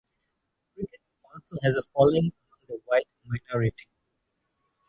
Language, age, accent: English, 30-39, United States English; India and South Asia (India, Pakistan, Sri Lanka)